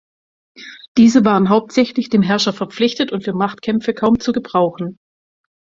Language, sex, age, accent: German, female, 50-59, Deutschland Deutsch